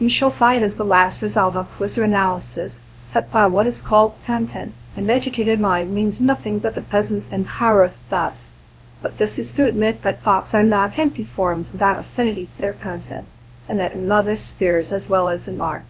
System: TTS, VITS